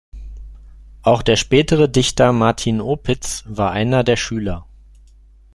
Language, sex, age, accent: German, male, 40-49, Deutschland Deutsch